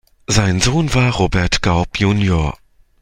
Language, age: German, 30-39